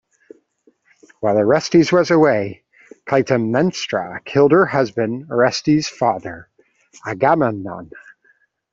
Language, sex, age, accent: English, male, 40-49, Canadian English